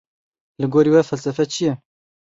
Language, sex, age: Kurdish, male, 19-29